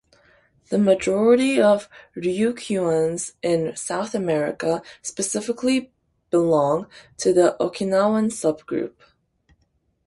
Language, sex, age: English, female, 19-29